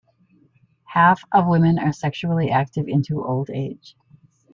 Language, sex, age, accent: English, female, 60-69, United States English